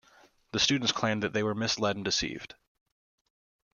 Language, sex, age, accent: English, male, under 19, United States English